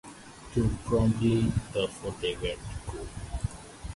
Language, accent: English, Filipino